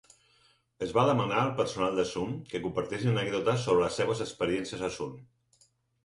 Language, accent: Catalan, Barcelona